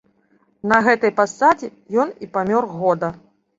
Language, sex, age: Belarusian, female, 40-49